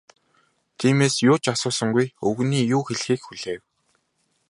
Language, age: Mongolian, 19-29